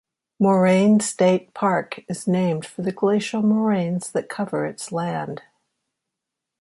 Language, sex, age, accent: English, female, 60-69, United States English